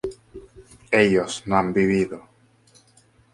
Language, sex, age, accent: Spanish, male, 19-29, España: Islas Canarias